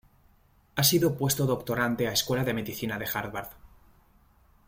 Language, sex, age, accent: Spanish, male, 19-29, España: Norte peninsular (Asturias, Castilla y León, Cantabria, País Vasco, Navarra, Aragón, La Rioja, Guadalajara, Cuenca)